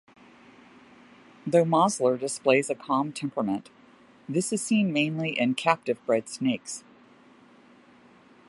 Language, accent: English, United States English